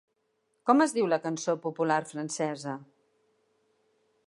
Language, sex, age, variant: Catalan, female, 60-69, Central